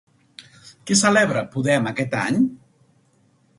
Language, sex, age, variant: Catalan, male, 40-49, Central